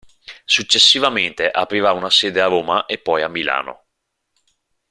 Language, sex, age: Italian, male, 30-39